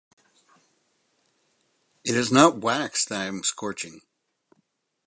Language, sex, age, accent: English, male, 50-59, United States English